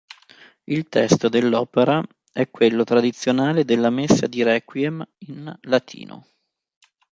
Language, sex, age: Italian, male, 30-39